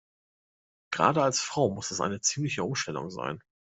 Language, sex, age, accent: German, male, 30-39, Deutschland Deutsch